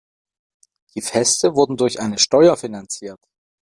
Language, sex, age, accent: German, female, 30-39, Deutschland Deutsch